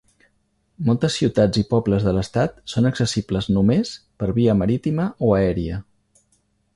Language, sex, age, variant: Catalan, male, 50-59, Central